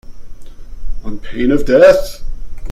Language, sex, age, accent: English, male, 40-49, United States English